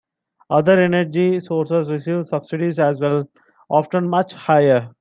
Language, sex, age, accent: English, male, 19-29, India and South Asia (India, Pakistan, Sri Lanka)